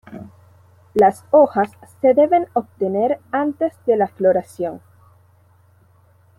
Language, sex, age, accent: Spanish, female, 19-29, Caribe: Cuba, Venezuela, Puerto Rico, República Dominicana, Panamá, Colombia caribeña, México caribeño, Costa del golfo de México